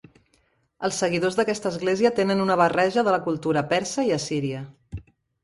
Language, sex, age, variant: Catalan, female, 40-49, Central